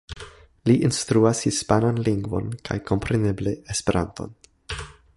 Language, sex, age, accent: Esperanto, male, 19-29, Internacia